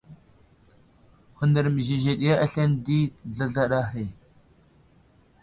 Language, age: Wuzlam, 19-29